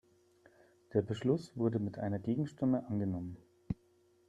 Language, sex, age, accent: German, male, 30-39, Deutschland Deutsch